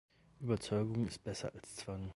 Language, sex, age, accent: German, male, 19-29, Deutschland Deutsch